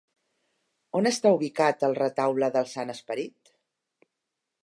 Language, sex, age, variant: Catalan, female, 60-69, Central